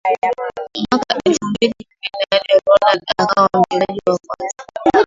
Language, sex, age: Swahili, female, 19-29